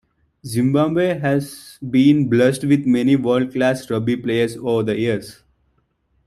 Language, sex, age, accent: English, male, 19-29, India and South Asia (India, Pakistan, Sri Lanka)